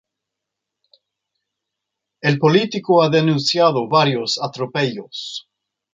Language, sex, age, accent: Spanish, male, 50-59, América central